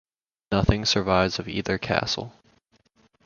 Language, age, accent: English, under 19, United States English